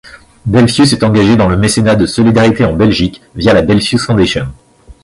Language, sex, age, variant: French, male, 30-39, Français de métropole